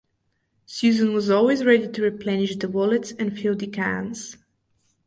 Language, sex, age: English, female, 19-29